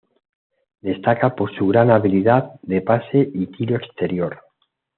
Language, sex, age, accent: Spanish, male, 50-59, España: Centro-Sur peninsular (Madrid, Toledo, Castilla-La Mancha)